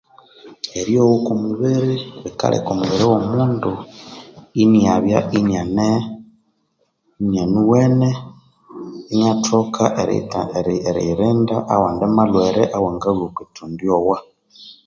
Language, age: Konzo, 19-29